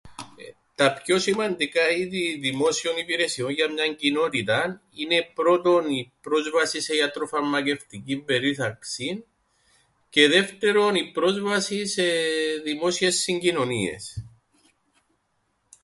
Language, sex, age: Greek, male, 40-49